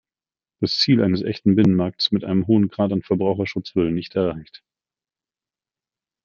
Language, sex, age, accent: German, male, 40-49, Deutschland Deutsch